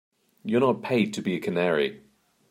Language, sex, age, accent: English, male, 30-39, England English